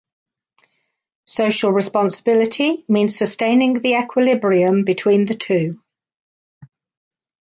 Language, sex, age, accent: English, female, 50-59, England English